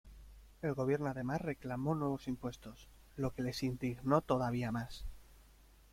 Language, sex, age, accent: Spanish, male, 30-39, España: Norte peninsular (Asturias, Castilla y León, Cantabria, País Vasco, Navarra, Aragón, La Rioja, Guadalajara, Cuenca)